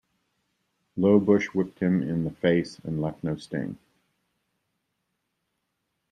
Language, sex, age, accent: English, male, 60-69, United States English